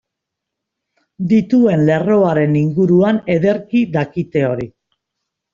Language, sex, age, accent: Basque, female, 60-69, Mendebalekoa (Araba, Bizkaia, Gipuzkoako mendebaleko herri batzuk)